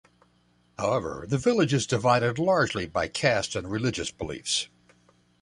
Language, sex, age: English, male, 70-79